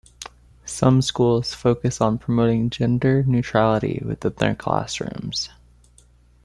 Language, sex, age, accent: English, male, under 19, United States English